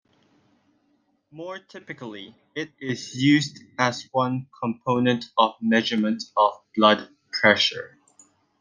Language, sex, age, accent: English, male, under 19, Hong Kong English